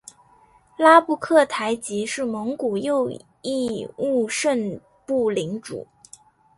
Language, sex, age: Chinese, female, 19-29